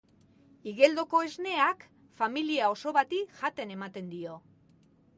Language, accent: Basque, Mendebalekoa (Araba, Bizkaia, Gipuzkoako mendebaleko herri batzuk)